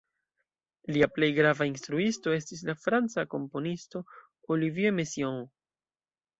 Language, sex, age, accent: Esperanto, male, under 19, Internacia